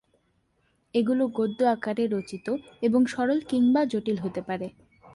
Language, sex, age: Bengali, female, 19-29